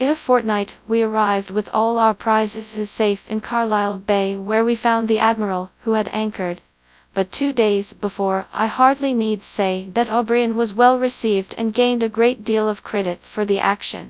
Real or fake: fake